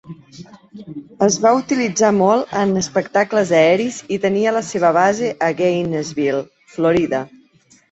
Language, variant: Catalan, Central